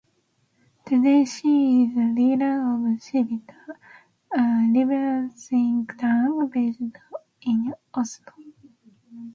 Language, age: English, 19-29